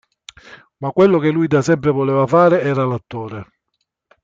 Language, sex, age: Italian, male, 60-69